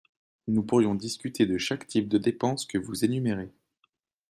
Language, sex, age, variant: French, male, 19-29, Français de métropole